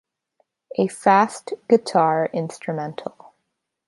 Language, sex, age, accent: English, female, under 19, United States English